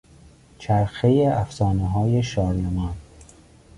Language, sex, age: Persian, male, 19-29